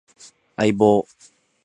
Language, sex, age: Japanese, male, 19-29